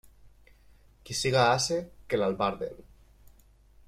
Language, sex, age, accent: Catalan, male, 30-39, valencià